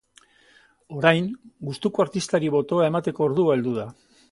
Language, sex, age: Basque, male, 60-69